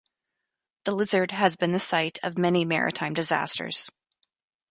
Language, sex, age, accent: English, female, 30-39, United States English